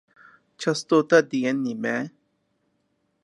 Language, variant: Uyghur, ئۇيغۇر تىلى